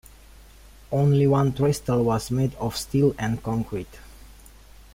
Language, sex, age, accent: English, male, 19-29, United States English